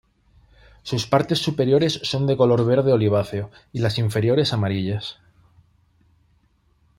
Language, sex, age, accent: Spanish, male, 30-39, España: Norte peninsular (Asturias, Castilla y León, Cantabria, País Vasco, Navarra, Aragón, La Rioja, Guadalajara, Cuenca)